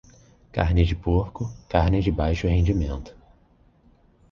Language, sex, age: Portuguese, male, 19-29